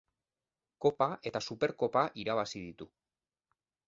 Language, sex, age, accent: Basque, male, 40-49, Mendebalekoa (Araba, Bizkaia, Gipuzkoako mendebaleko herri batzuk)